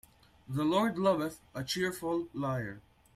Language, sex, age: English, male, 19-29